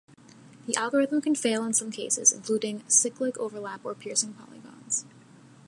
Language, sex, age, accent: English, female, 19-29, United States English